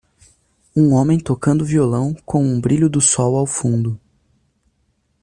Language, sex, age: Portuguese, male, 30-39